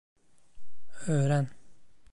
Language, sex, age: Turkish, male, 30-39